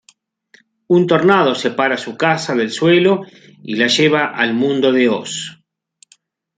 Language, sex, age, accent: Spanish, male, 50-59, Rioplatense: Argentina, Uruguay, este de Bolivia, Paraguay